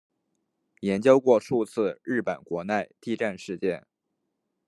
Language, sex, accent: Chinese, male, 出生地：河南省